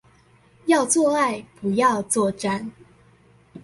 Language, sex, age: Chinese, female, under 19